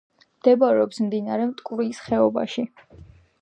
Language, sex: Georgian, female